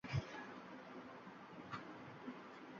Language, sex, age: English, male, 19-29